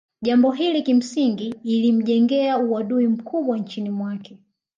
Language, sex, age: Swahili, male, 19-29